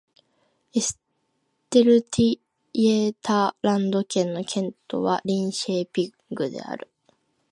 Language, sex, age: Japanese, female, 19-29